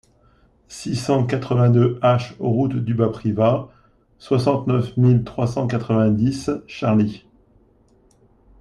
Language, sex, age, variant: French, male, 40-49, Français de métropole